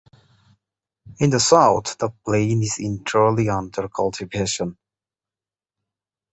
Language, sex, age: English, male, 19-29